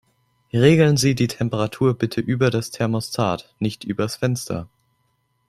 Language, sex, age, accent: German, male, 19-29, Deutschland Deutsch